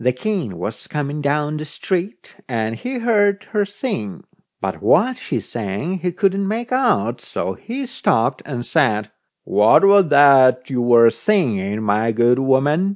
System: none